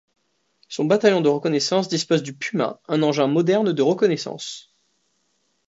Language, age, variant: French, 19-29, Français de métropole